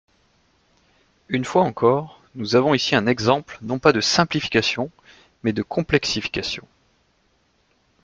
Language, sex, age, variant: French, male, 19-29, Français de métropole